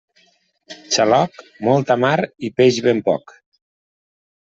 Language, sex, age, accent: Catalan, male, 40-49, valencià